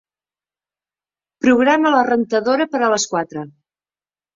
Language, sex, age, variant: Catalan, female, 60-69, Central